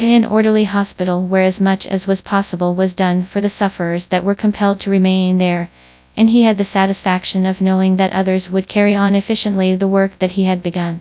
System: TTS, FastPitch